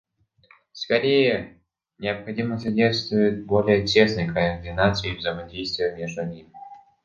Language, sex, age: Russian, male, 19-29